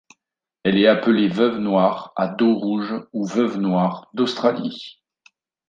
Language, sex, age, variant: French, male, 40-49, Français de métropole